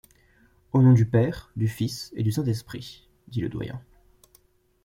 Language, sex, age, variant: French, male, 19-29, Français de métropole